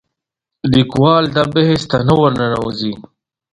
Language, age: Pashto, 30-39